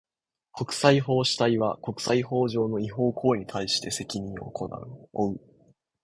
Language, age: Japanese, 19-29